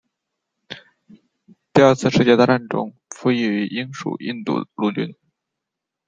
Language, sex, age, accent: Chinese, male, 19-29, 出生地：河北省